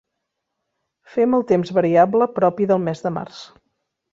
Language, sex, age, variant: Catalan, female, 40-49, Central